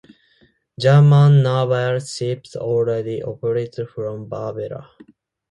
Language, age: English, 19-29